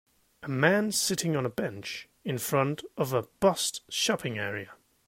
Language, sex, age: English, male, 19-29